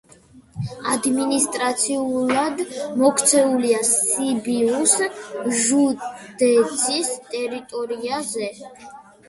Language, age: Georgian, 30-39